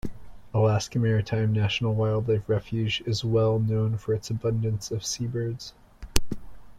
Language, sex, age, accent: English, male, 30-39, United States English